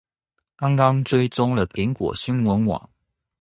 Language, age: Chinese, 30-39